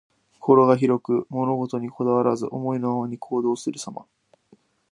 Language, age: Japanese, 19-29